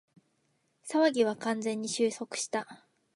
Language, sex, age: Japanese, female, 19-29